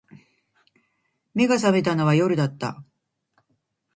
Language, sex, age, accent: Japanese, female, 50-59, 標準語; 東京